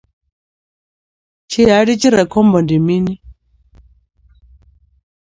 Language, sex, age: Venda, female, 40-49